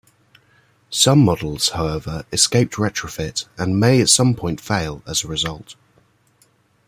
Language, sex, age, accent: English, male, 19-29, England English